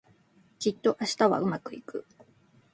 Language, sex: Japanese, female